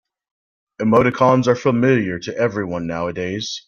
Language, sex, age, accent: English, male, 40-49, Canadian English